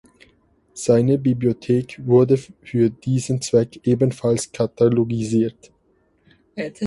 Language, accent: German, Schweizerdeutsch